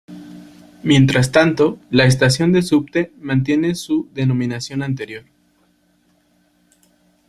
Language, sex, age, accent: Spanish, male, 19-29, México